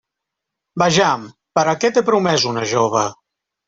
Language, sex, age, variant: Catalan, male, 40-49, Central